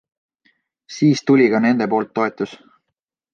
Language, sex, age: Estonian, male, 19-29